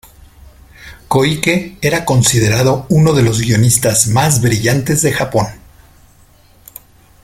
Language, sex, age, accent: Spanish, male, 50-59, México